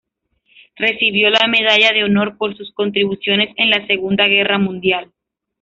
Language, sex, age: Spanish, female, 19-29